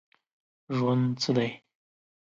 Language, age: Pashto, 19-29